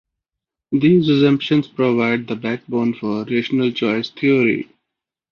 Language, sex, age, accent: English, male, 19-29, India and South Asia (India, Pakistan, Sri Lanka)